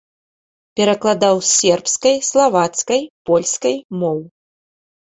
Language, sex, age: Belarusian, female, 30-39